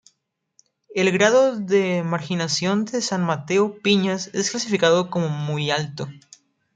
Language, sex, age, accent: Spanish, male, under 19, México